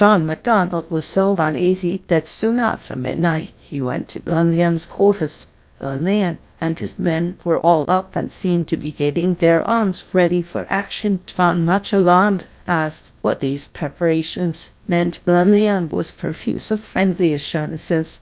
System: TTS, GlowTTS